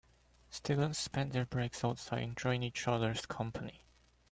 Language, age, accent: English, under 19, United States English